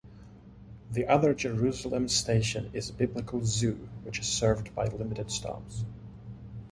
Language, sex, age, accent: English, male, 30-39, United States English